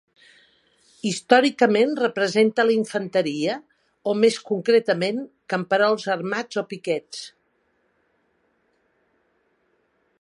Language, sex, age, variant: Catalan, female, 70-79, Central